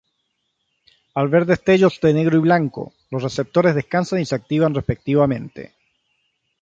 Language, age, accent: Spanish, 40-49, Chileno: Chile, Cuyo